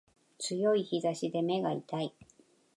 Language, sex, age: Japanese, female, 40-49